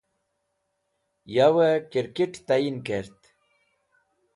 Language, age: Wakhi, 70-79